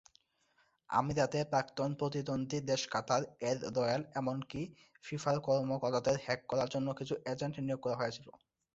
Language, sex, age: Bengali, male, 19-29